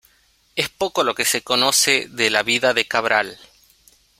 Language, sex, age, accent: Spanish, male, 19-29, Rioplatense: Argentina, Uruguay, este de Bolivia, Paraguay